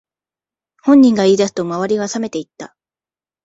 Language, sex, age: Japanese, female, 19-29